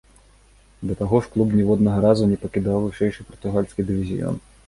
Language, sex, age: Belarusian, male, 30-39